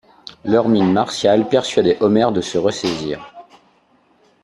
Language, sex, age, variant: French, male, 30-39, Français de métropole